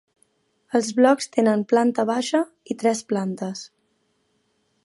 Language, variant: Catalan, Balear